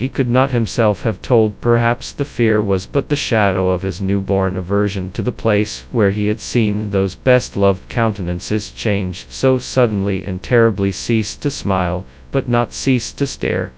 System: TTS, FastPitch